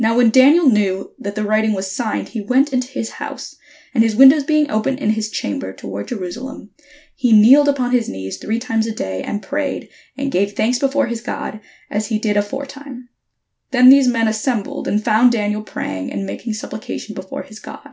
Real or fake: real